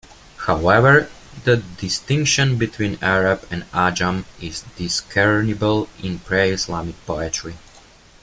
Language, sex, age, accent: English, male, 19-29, United States English